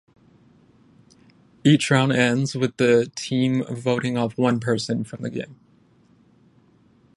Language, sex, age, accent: English, male, 19-29, United States English